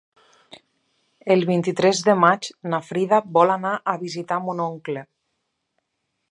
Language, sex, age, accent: Catalan, female, 30-39, Lleidatà